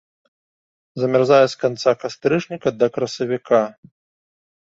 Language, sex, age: Belarusian, male, 19-29